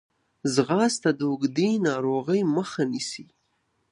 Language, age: Pashto, 19-29